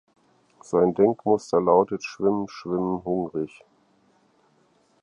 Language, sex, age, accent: German, male, 50-59, Deutschland Deutsch